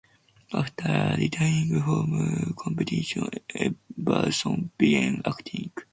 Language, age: English, under 19